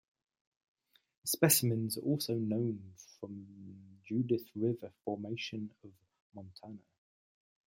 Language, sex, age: English, male, 30-39